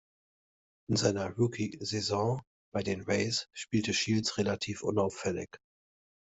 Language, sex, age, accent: German, male, 40-49, Deutschland Deutsch